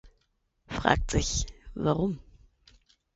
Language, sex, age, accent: German, female, 19-29, Deutschland Deutsch